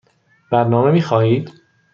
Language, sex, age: Persian, male, 30-39